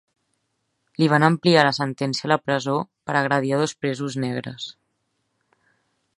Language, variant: Catalan, Central